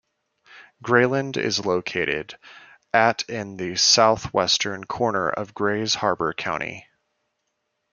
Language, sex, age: English, male, 19-29